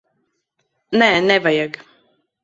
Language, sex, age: Latvian, female, 19-29